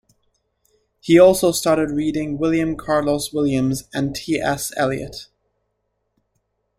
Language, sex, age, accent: English, male, 19-29, United States English